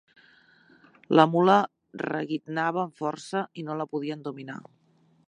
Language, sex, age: Catalan, female, 40-49